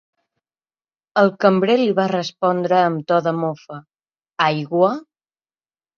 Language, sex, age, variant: Catalan, male, under 19, Central